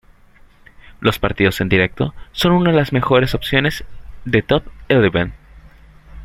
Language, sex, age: Spanish, male, under 19